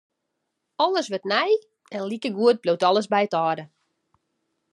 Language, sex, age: Western Frisian, female, 30-39